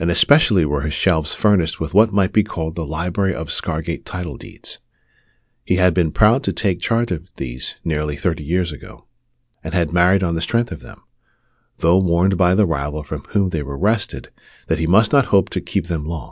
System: none